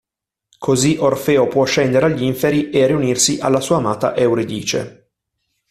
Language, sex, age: Italian, male, 40-49